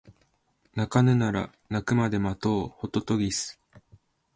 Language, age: Japanese, 19-29